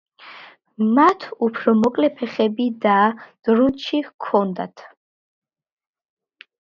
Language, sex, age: Georgian, female, under 19